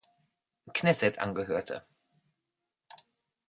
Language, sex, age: German, female, 60-69